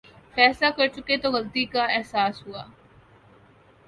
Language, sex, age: Urdu, female, 19-29